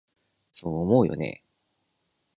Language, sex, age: Japanese, male, 19-29